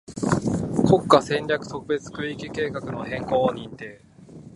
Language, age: Japanese, 30-39